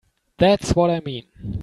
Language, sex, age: English, male, 19-29